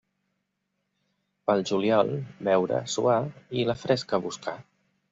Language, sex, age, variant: Catalan, male, 30-39, Central